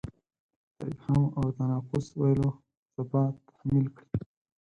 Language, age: Pashto, 19-29